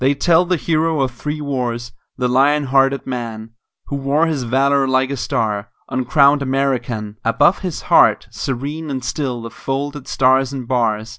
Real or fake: real